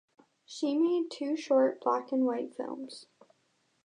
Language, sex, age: English, female, 19-29